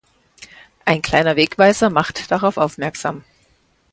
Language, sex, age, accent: German, female, 50-59, Deutschland Deutsch